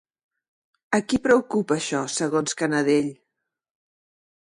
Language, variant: Catalan, Central